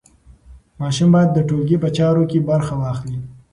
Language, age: Pashto, under 19